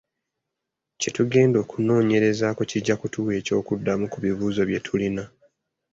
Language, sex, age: Ganda, male, 19-29